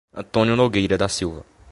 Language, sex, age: Portuguese, male, under 19